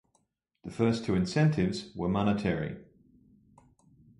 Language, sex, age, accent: English, male, 50-59, Australian English